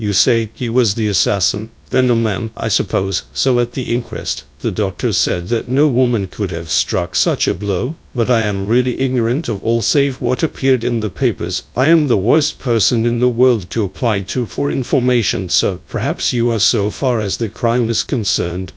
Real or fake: fake